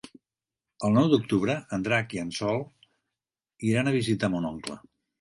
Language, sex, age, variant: Catalan, male, 70-79, Central